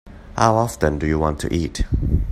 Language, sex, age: English, male, 19-29